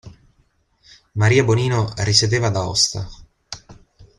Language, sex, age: Italian, male, 19-29